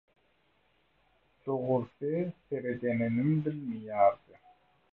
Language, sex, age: Turkmen, male, 30-39